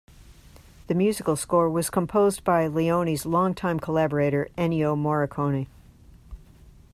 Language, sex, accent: English, female, United States English